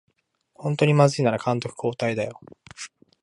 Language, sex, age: Japanese, male, 19-29